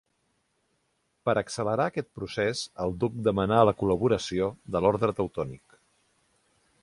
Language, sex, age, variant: Catalan, male, 30-39, Central